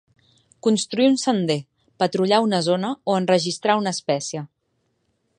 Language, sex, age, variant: Catalan, female, 19-29, Central